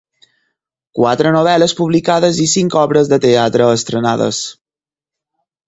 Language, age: Catalan, 19-29